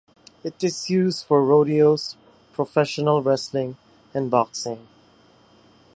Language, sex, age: English, male, 19-29